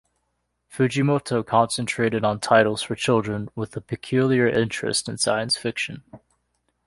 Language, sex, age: English, male, 19-29